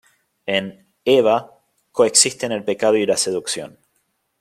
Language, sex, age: Spanish, male, 40-49